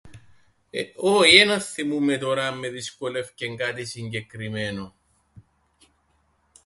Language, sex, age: Greek, male, 40-49